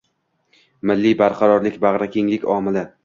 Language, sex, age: Uzbek, male, under 19